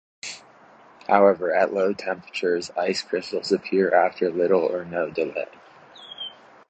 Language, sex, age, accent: English, male, 19-29, United States English